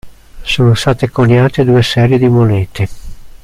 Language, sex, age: Italian, male, 60-69